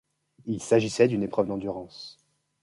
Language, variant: French, Français de métropole